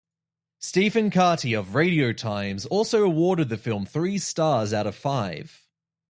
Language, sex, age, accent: English, male, 19-29, Australian English